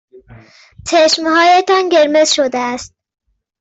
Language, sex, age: Persian, male, 19-29